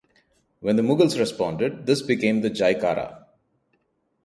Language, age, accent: English, 30-39, India and South Asia (India, Pakistan, Sri Lanka)